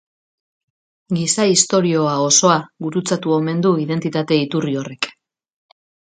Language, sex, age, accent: Basque, female, 40-49, Mendebalekoa (Araba, Bizkaia, Gipuzkoako mendebaleko herri batzuk)